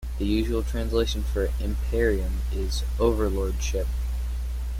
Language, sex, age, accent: English, male, under 19, United States English